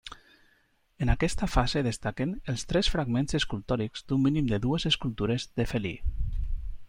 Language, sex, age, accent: Catalan, male, 40-49, valencià